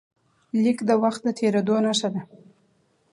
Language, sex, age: Pashto, female, 19-29